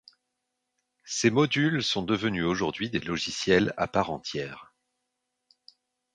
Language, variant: French, Français de métropole